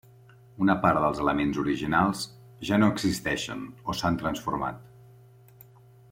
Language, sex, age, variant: Catalan, male, 40-49, Central